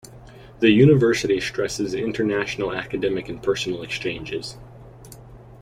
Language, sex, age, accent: English, male, under 19, United States English